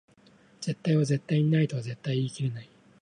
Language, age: Japanese, 40-49